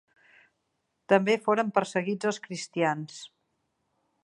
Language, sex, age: Catalan, female, 50-59